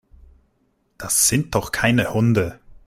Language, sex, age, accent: German, male, 19-29, Österreichisches Deutsch